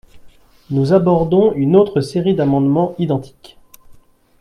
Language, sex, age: French, male, 30-39